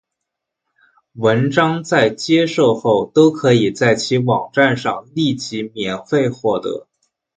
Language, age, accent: Chinese, 19-29, 出生地：江苏省